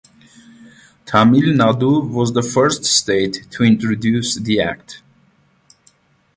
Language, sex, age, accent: English, male, 30-39, United States English; Australian English